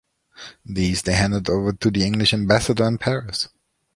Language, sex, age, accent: English, male, 30-39, United States English